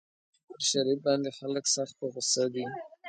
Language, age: Pashto, 19-29